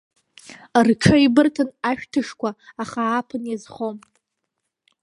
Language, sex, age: Abkhazian, female, under 19